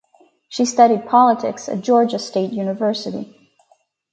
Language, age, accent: English, 19-29, Canadian English